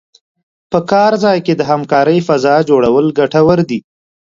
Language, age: Pashto, 30-39